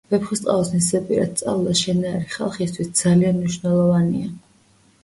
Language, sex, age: Georgian, female, 19-29